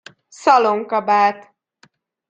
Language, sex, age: Hungarian, female, 19-29